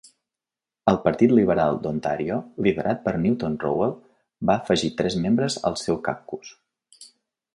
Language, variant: Catalan, Nord-Occidental